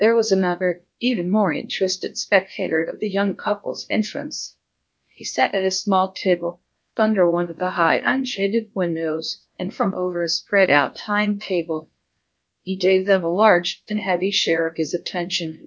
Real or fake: fake